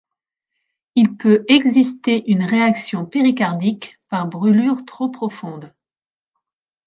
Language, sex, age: French, female, 40-49